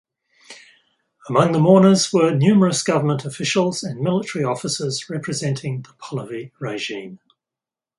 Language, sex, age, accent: English, male, 60-69, Australian English